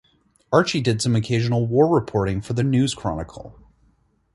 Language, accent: English, United States English